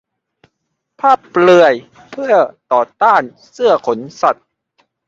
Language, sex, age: Thai, male, 19-29